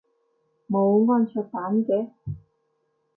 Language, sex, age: Cantonese, female, 19-29